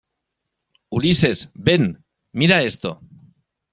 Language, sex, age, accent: Spanish, male, 30-39, España: Norte peninsular (Asturias, Castilla y León, Cantabria, País Vasco, Navarra, Aragón, La Rioja, Guadalajara, Cuenca)